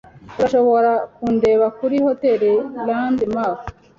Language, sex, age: Kinyarwanda, female, 40-49